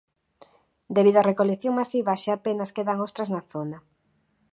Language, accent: Galician, Normativo (estándar)